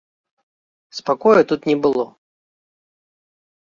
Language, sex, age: Belarusian, male, 30-39